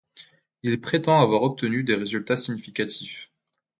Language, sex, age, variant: French, male, 19-29, Français de métropole